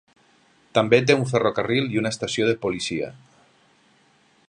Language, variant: Catalan, Nord-Occidental